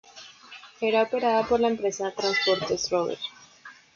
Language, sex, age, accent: Spanish, female, 19-29, Andino-Pacífico: Colombia, Perú, Ecuador, oeste de Bolivia y Venezuela andina